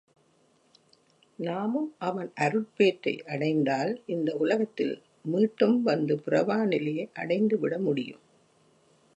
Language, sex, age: Tamil, female, 70-79